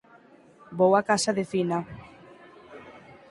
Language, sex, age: Galician, female, 19-29